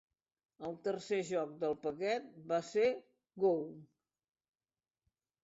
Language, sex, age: Catalan, female, 70-79